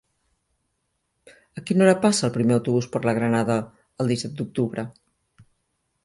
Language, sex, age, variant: Catalan, female, 50-59, Central